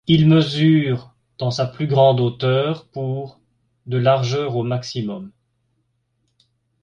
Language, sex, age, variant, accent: French, male, 50-59, Français d'Europe, Français de Belgique